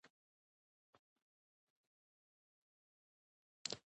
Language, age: Pashto, 19-29